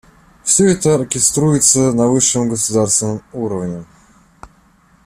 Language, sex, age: Russian, male, 40-49